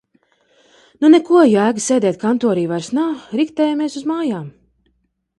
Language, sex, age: Latvian, female, 40-49